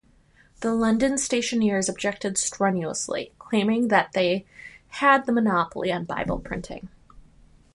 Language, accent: English, United States English